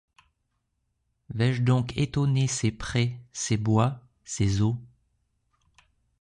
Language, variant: French, Français de métropole